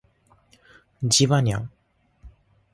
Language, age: Japanese, 19-29